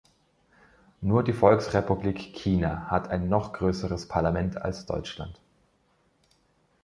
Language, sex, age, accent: German, male, 30-39, Österreichisches Deutsch